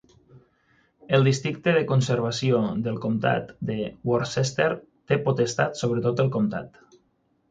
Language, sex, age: Catalan, male, 30-39